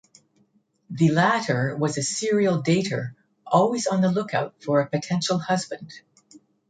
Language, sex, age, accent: English, female, 60-69, Canadian English